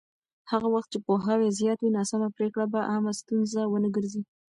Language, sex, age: Pashto, female, 19-29